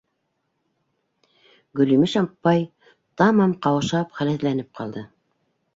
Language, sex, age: Bashkir, female, 30-39